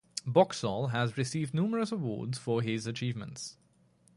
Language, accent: English, United States English; England English